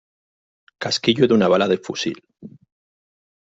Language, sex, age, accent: Spanish, male, 40-49, España: Norte peninsular (Asturias, Castilla y León, Cantabria, País Vasco, Navarra, Aragón, La Rioja, Guadalajara, Cuenca)